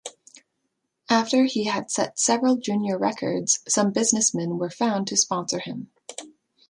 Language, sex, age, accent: English, female, 19-29, Canadian English